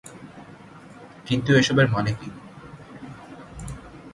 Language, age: Bengali, 30-39